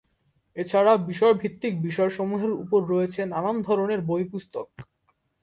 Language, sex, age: Bengali, male, 19-29